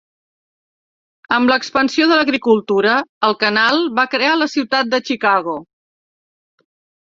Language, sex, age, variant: Catalan, female, 60-69, Central